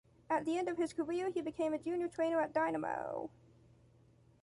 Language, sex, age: English, male, under 19